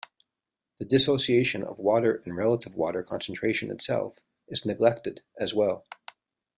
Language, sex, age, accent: English, male, 30-39, United States English